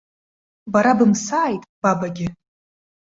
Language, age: Abkhazian, 19-29